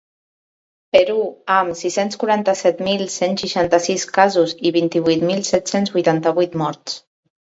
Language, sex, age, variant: Catalan, female, 40-49, Central